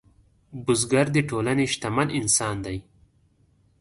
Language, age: Pashto, 19-29